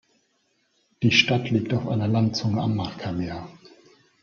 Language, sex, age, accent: German, male, 30-39, Deutschland Deutsch